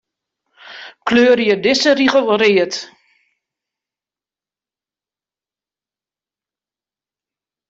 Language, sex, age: Western Frisian, female, 60-69